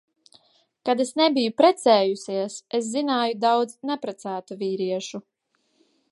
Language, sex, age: Latvian, female, 19-29